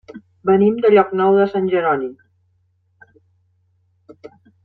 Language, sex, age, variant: Catalan, female, 60-69, Central